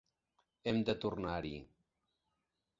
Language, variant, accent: Catalan, Central, central